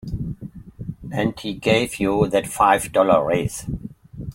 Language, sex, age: English, male, 60-69